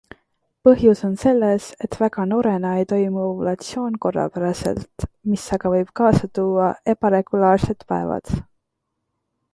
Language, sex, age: Estonian, female, 19-29